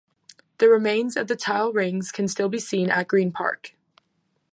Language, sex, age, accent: English, female, under 19, United States English